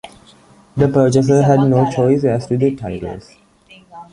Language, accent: English, England English